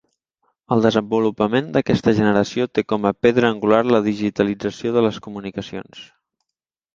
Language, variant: Catalan, Central